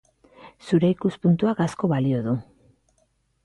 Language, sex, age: Basque, female, 40-49